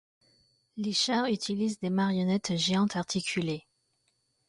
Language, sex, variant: French, female, Français de métropole